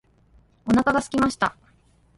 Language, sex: Japanese, female